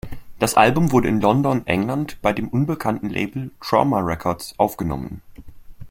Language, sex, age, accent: German, male, under 19, Deutschland Deutsch